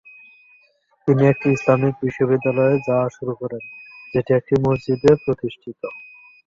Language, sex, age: Bengali, male, 19-29